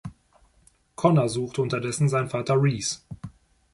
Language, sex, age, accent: German, male, 30-39, Deutschland Deutsch